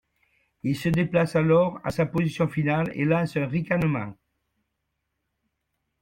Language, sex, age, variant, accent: French, male, 70-79, Français d'Amérique du Nord, Français du Canada